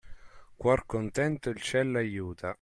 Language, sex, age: Italian, male, 19-29